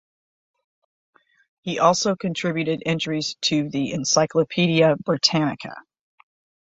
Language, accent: English, United States English